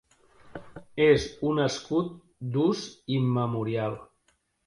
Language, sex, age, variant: Catalan, male, 50-59, Central